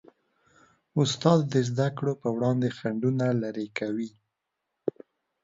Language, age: Pashto, 19-29